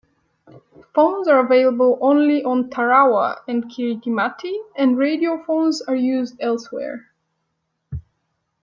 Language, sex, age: English, female, 19-29